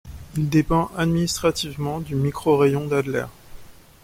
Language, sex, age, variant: French, male, 40-49, Français de métropole